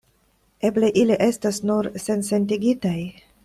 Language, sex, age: Esperanto, female, 30-39